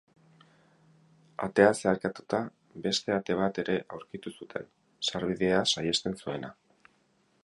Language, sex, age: Basque, male, 40-49